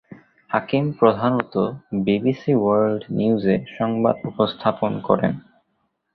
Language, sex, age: Bengali, male, 19-29